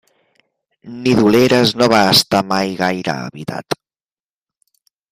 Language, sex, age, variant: Catalan, male, 19-29, Central